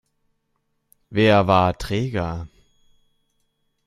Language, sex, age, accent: German, male, 19-29, Deutschland Deutsch